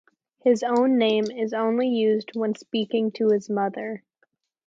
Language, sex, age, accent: English, female, under 19, United States English